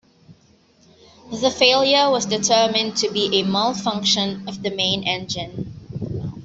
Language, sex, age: English, female, 19-29